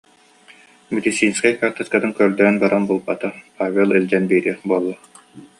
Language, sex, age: Yakut, male, 30-39